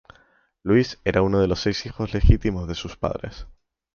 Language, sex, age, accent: Spanish, male, 19-29, España: Centro-Sur peninsular (Madrid, Toledo, Castilla-La Mancha); España: Islas Canarias